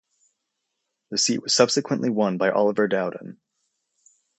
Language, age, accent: English, 19-29, United States English